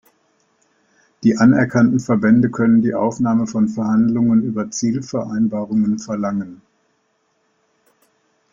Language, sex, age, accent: German, male, 60-69, Deutschland Deutsch